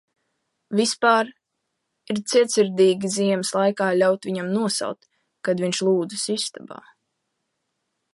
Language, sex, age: Latvian, female, under 19